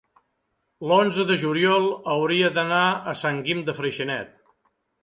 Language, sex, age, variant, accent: Catalan, male, 60-69, Central, central